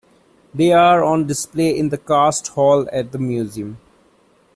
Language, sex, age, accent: English, male, 30-39, India and South Asia (India, Pakistan, Sri Lanka)